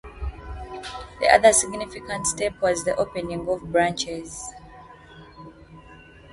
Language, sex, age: English, female, 19-29